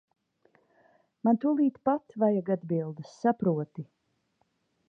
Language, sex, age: Latvian, female, 40-49